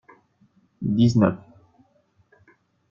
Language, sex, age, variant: French, male, 19-29, Français de métropole